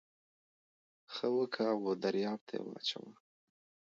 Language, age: Pashto, 30-39